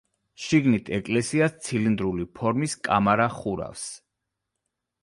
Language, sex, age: Georgian, male, 40-49